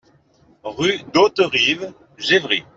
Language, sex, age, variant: French, male, 19-29, Français de métropole